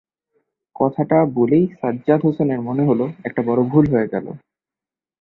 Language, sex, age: Bengali, male, 19-29